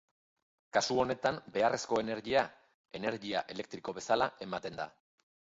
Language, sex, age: Basque, male, 40-49